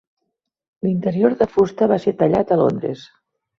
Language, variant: Catalan, Central